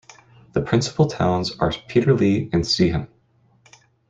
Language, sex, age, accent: English, male, 30-39, United States English